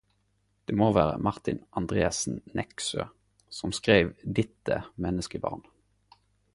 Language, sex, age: Norwegian Nynorsk, male, 19-29